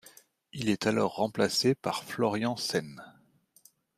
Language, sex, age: French, male, 30-39